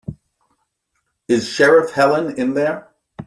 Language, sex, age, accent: English, male, 50-59, United States English